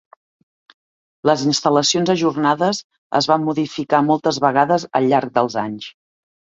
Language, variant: Catalan, Central